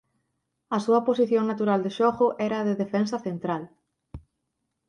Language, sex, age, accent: Galician, female, 30-39, Atlántico (seseo e gheada)